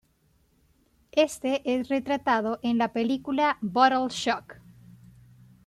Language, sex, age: Spanish, female, 30-39